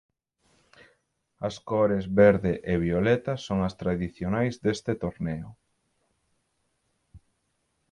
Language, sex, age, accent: Galician, male, 30-39, Atlántico (seseo e gheada)